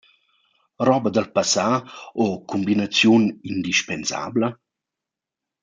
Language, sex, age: Romansh, male, 40-49